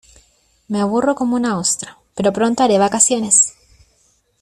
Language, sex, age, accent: Spanish, female, 19-29, Chileno: Chile, Cuyo